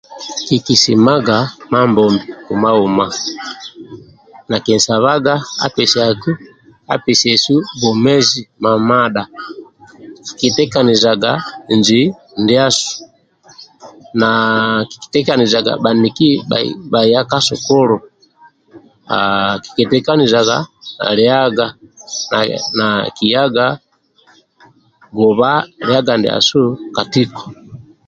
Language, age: Amba (Uganda), 30-39